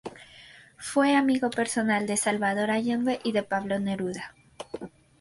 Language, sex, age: Spanish, female, 19-29